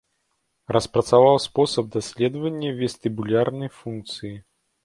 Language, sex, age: Belarusian, male, 40-49